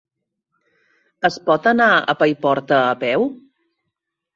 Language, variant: Catalan, Central